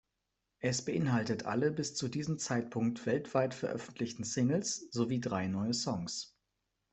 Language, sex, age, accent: German, male, 19-29, Deutschland Deutsch